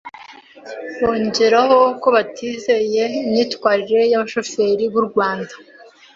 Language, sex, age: Kinyarwanda, female, 19-29